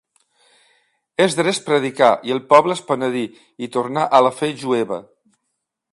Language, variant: Catalan, Central